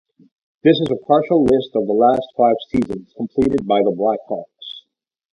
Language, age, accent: English, 40-49, United States English